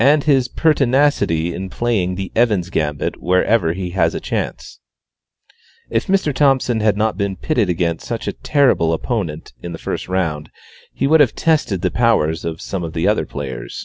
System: none